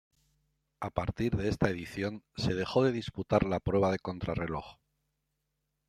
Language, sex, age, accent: Spanish, male, 60-69, España: Centro-Sur peninsular (Madrid, Toledo, Castilla-La Mancha)